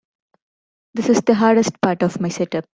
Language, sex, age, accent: English, female, 19-29, India and South Asia (India, Pakistan, Sri Lanka)